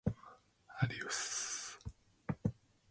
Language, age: English, 19-29